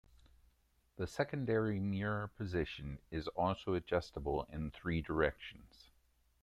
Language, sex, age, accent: English, male, 40-49, United States English